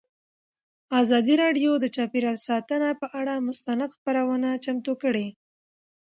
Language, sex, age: Pashto, female, 19-29